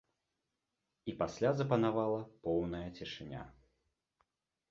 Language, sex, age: Belarusian, male, 30-39